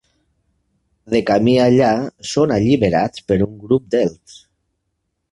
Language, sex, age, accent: Catalan, male, 50-59, valencià